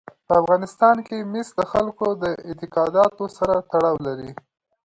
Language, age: Pashto, 19-29